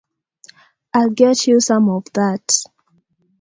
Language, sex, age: English, female, 19-29